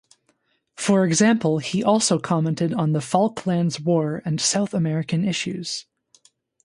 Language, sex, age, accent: English, female, 19-29, Canadian English